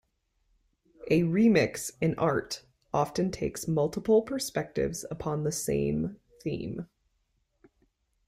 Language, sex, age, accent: English, female, 30-39, United States English